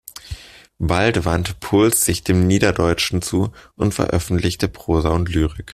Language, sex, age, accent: German, male, 19-29, Deutschland Deutsch